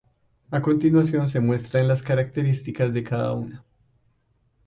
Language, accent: Spanish, Caribe: Cuba, Venezuela, Puerto Rico, República Dominicana, Panamá, Colombia caribeña, México caribeño, Costa del golfo de México